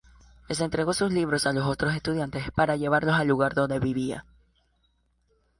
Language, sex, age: Spanish, male, under 19